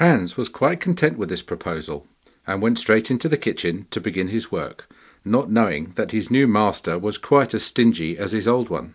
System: none